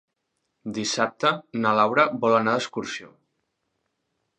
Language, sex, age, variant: Catalan, male, 19-29, Central